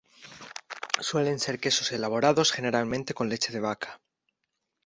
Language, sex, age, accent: Spanish, male, 19-29, España: Centro-Sur peninsular (Madrid, Toledo, Castilla-La Mancha)